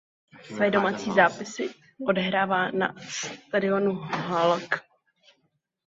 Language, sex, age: Czech, male, 19-29